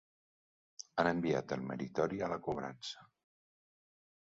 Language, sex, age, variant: Catalan, male, 60-69, Central